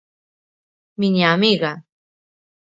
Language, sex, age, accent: Galician, female, 40-49, Normativo (estándar)